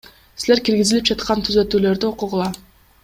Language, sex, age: Kyrgyz, female, 19-29